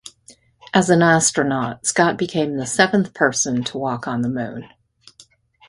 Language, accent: English, United States English